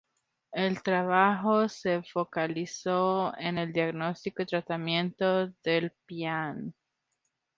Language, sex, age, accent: Spanish, female, 30-39, Andino-Pacífico: Colombia, Perú, Ecuador, oeste de Bolivia y Venezuela andina